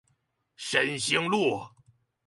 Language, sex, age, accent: Chinese, male, 19-29, 出生地：臺北市